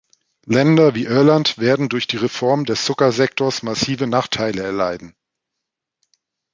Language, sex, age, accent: German, male, 40-49, Deutschland Deutsch